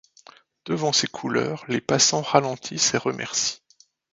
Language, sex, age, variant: French, male, 50-59, Français de métropole